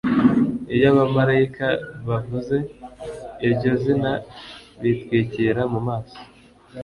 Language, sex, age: Kinyarwanda, male, 19-29